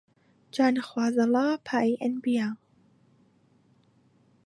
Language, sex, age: Central Kurdish, female, 19-29